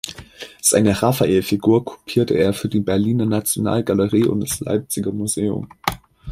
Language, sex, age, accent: German, male, under 19, Deutschland Deutsch